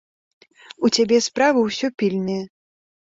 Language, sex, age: Belarusian, male, under 19